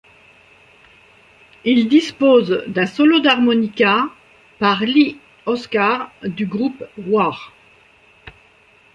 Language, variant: French, Français de métropole